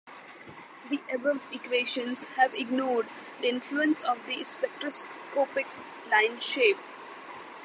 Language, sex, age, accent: English, female, 19-29, India and South Asia (India, Pakistan, Sri Lanka)